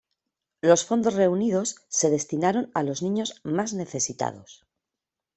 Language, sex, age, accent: Spanish, female, 50-59, España: Norte peninsular (Asturias, Castilla y León, Cantabria, País Vasco, Navarra, Aragón, La Rioja, Guadalajara, Cuenca)